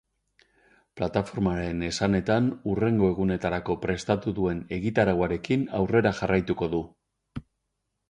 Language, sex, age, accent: Basque, male, 50-59, Erdialdekoa edo Nafarra (Gipuzkoa, Nafarroa)